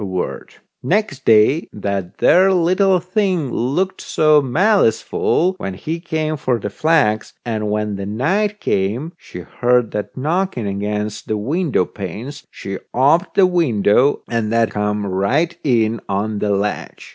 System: none